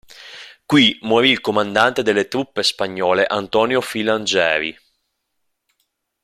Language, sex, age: Italian, male, 30-39